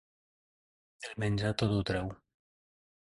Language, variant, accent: Catalan, Nord-Occidental, nord-occidental